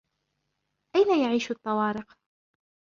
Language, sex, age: Arabic, female, 19-29